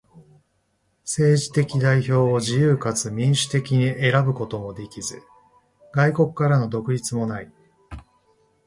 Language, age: Japanese, 40-49